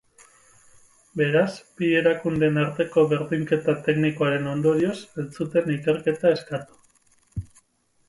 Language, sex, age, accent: Basque, male, 30-39, Mendebalekoa (Araba, Bizkaia, Gipuzkoako mendebaleko herri batzuk)